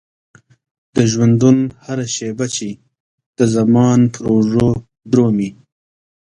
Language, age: Pashto, 40-49